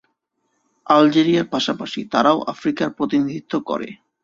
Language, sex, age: Bengali, male, 30-39